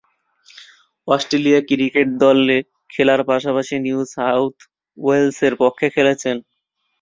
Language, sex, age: Bengali, male, 19-29